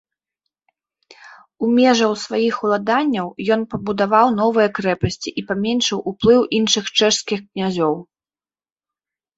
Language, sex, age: Belarusian, female, 30-39